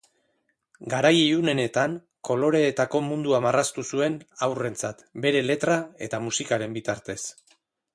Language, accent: Basque, Erdialdekoa edo Nafarra (Gipuzkoa, Nafarroa)